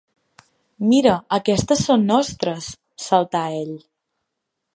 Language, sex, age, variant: Catalan, female, 19-29, Central